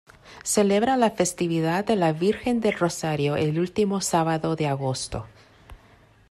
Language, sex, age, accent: Spanish, female, 40-49, México